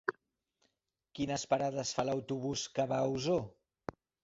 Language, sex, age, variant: Catalan, male, 40-49, Central